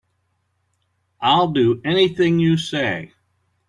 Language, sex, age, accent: English, male, 60-69, United States English